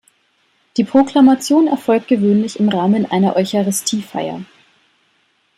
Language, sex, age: German, female, 30-39